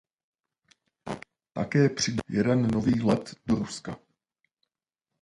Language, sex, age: Czech, male, 40-49